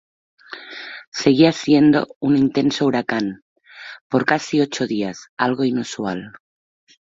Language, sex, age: Spanish, female, 40-49